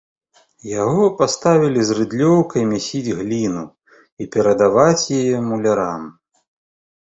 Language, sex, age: Belarusian, male, 40-49